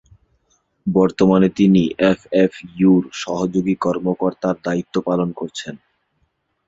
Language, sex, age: Bengali, male, 19-29